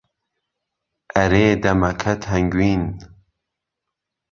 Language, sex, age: Central Kurdish, male, 40-49